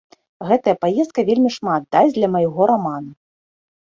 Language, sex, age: Belarusian, female, 30-39